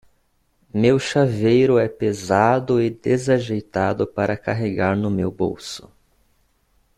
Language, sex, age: Portuguese, male, 19-29